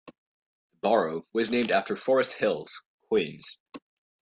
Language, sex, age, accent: English, male, under 19, West Indies and Bermuda (Bahamas, Bermuda, Jamaica, Trinidad)